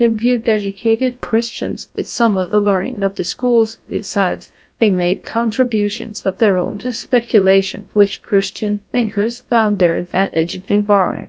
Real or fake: fake